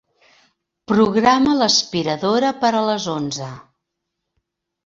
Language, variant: Catalan, Central